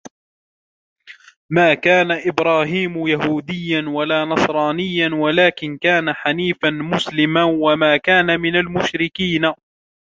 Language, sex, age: Arabic, male, 19-29